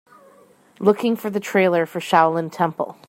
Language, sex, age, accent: English, female, 30-39, Canadian English